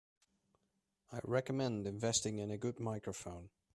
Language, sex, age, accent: English, male, 40-49, England English